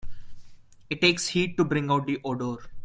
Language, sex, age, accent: English, male, 19-29, India and South Asia (India, Pakistan, Sri Lanka)